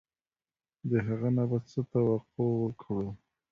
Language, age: Pashto, 19-29